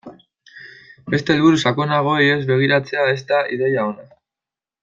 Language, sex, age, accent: Basque, male, 19-29, Mendebalekoa (Araba, Bizkaia, Gipuzkoako mendebaleko herri batzuk)